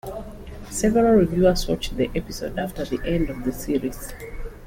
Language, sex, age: English, female, 40-49